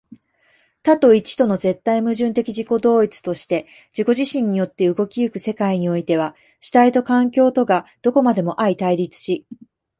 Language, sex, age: Japanese, female, 30-39